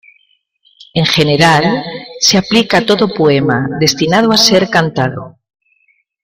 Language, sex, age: Spanish, female, 60-69